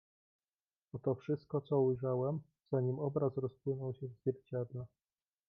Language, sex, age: Polish, male, 19-29